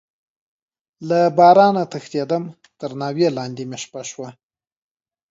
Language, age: Pashto, 19-29